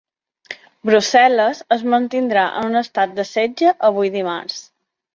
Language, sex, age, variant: Catalan, female, 30-39, Balear